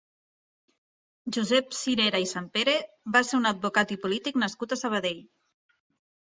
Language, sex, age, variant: Catalan, female, 30-39, Nord-Occidental